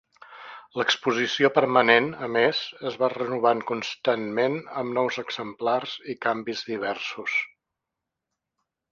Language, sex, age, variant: Catalan, male, 70-79, Central